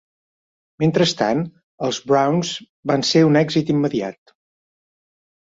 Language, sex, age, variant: Catalan, male, 50-59, Central